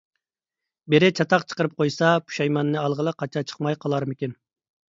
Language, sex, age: Uyghur, male, 30-39